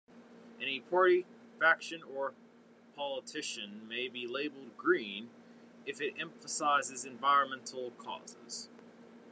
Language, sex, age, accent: English, male, 19-29, United States English